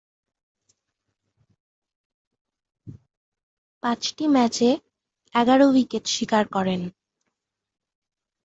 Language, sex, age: Bengali, female, under 19